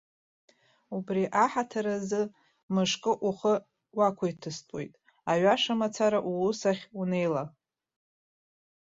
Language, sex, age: Abkhazian, female, 40-49